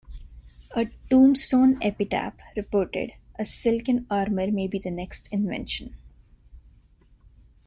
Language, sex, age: English, female, 19-29